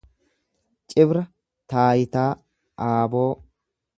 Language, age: Oromo, 30-39